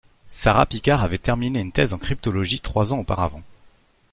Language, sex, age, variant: French, male, 19-29, Français de métropole